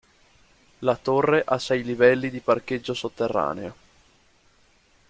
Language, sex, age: Italian, male, 19-29